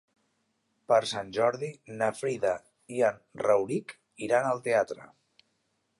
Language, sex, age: Catalan, male, 40-49